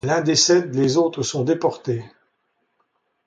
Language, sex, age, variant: French, male, 70-79, Français de métropole